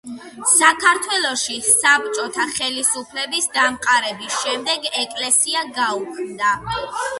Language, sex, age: Georgian, female, under 19